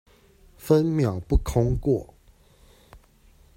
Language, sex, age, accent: Chinese, male, 30-39, 出生地：桃園市